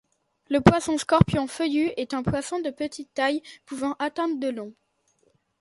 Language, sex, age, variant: French, male, 40-49, Français de métropole